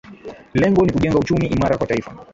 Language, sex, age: Swahili, male, 19-29